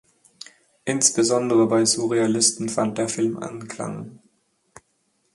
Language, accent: German, Deutschland Deutsch; Schweizerdeutsch